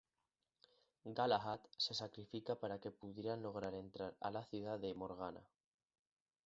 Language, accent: Spanish, España: Centro-Sur peninsular (Madrid, Toledo, Castilla-La Mancha)